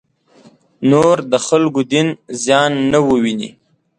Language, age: Pashto, 19-29